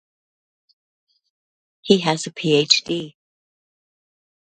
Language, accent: English, United States English